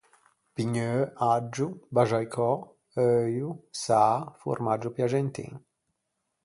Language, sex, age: Ligurian, male, 30-39